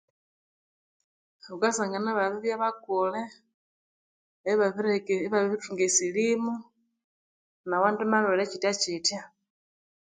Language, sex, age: Konzo, female, 30-39